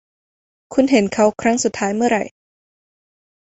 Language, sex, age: Thai, female, under 19